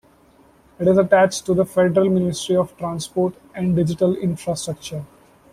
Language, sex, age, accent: English, male, 19-29, India and South Asia (India, Pakistan, Sri Lanka)